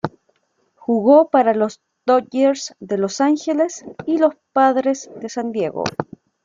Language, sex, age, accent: Spanish, female, 30-39, Chileno: Chile, Cuyo